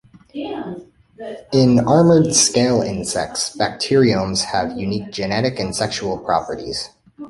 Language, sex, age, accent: English, male, 30-39, United States English